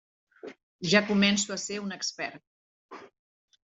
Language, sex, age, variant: Catalan, female, 40-49, Central